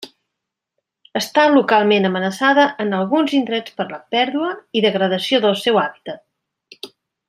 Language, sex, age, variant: Catalan, female, 50-59, Central